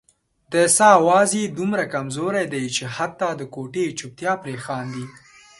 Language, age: Pashto, 19-29